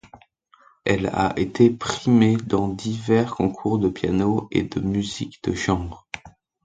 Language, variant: French, Français de métropole